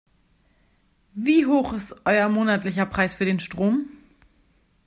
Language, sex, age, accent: German, female, 19-29, Deutschland Deutsch